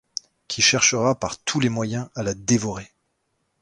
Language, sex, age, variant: French, male, 30-39, Français de métropole